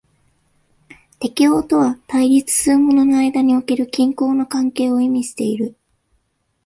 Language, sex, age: Japanese, female, 19-29